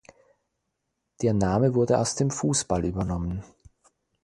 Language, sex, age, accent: German, male, 40-49, Schweizerdeutsch